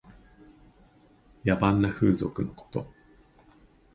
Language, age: Japanese, 40-49